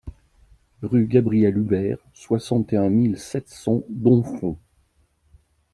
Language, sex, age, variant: French, male, 50-59, Français de métropole